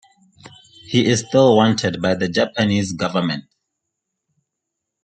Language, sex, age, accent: English, male, 19-29, Southern African (South Africa, Zimbabwe, Namibia)